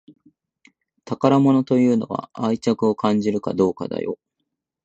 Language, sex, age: Japanese, male, 19-29